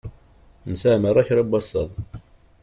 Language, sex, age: Kabyle, male, 40-49